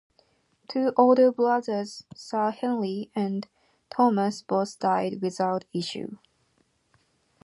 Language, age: English, 19-29